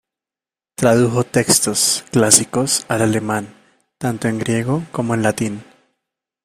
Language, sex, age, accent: Spanish, male, 19-29, Andino-Pacífico: Colombia, Perú, Ecuador, oeste de Bolivia y Venezuela andina